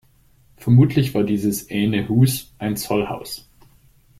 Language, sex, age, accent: German, male, 40-49, Deutschland Deutsch